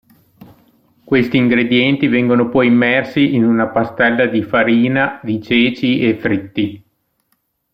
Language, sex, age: Italian, male, 30-39